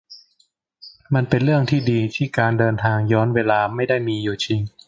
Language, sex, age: Thai, male, 19-29